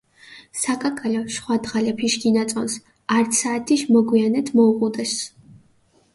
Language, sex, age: Mingrelian, female, 19-29